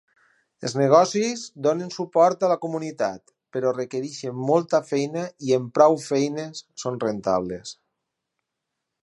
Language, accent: Catalan, valencià